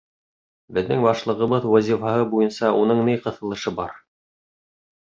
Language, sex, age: Bashkir, male, 30-39